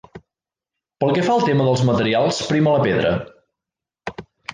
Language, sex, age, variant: Catalan, male, 40-49, Central